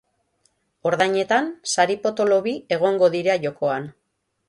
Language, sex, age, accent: Basque, female, 40-49, Mendebalekoa (Araba, Bizkaia, Gipuzkoako mendebaleko herri batzuk)